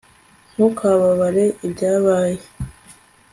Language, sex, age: Kinyarwanda, female, 19-29